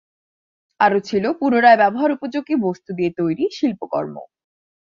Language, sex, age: Bengali, female, 19-29